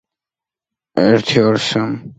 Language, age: Georgian, under 19